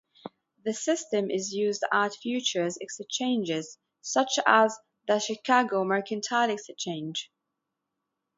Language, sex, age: English, female, 30-39